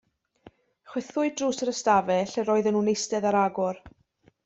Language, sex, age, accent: Welsh, female, 40-49, Y Deyrnas Unedig Cymraeg